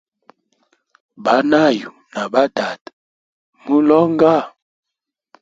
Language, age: Hemba, 19-29